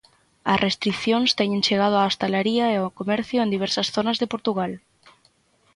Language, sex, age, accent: Galician, female, 19-29, Central (gheada); Normativo (estándar)